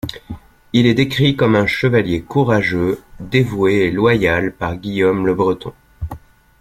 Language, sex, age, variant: French, male, 30-39, Français de métropole